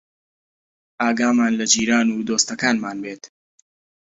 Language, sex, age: Central Kurdish, male, 19-29